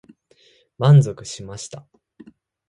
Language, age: Japanese, 19-29